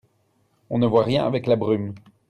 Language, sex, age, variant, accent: French, male, 30-39, Français d'Europe, Français de Belgique